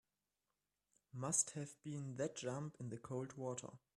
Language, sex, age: English, male, 19-29